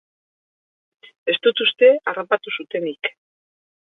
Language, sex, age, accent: Basque, female, 50-59, Erdialdekoa edo Nafarra (Gipuzkoa, Nafarroa)